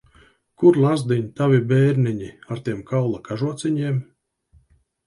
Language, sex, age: Latvian, male, 50-59